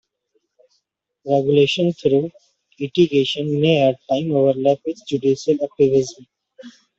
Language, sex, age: English, male, under 19